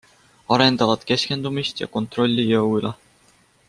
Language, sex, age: Estonian, male, 19-29